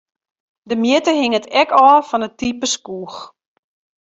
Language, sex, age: Western Frisian, female, 40-49